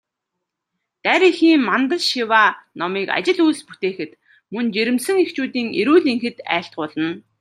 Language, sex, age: Mongolian, female, 30-39